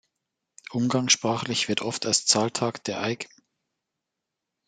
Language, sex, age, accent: German, male, 19-29, Deutschland Deutsch